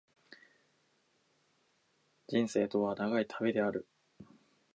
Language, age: Japanese, 19-29